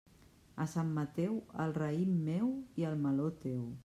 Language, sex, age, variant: Catalan, female, 40-49, Central